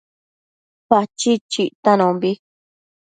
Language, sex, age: Matsés, female, 30-39